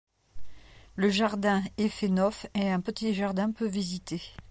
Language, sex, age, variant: French, female, 50-59, Français de métropole